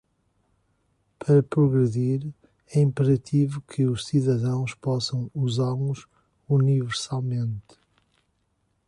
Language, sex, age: Portuguese, male, 40-49